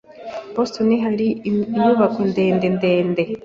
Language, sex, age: Kinyarwanda, female, 19-29